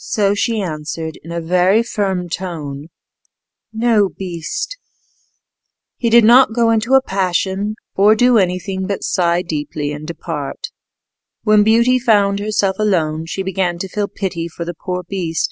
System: none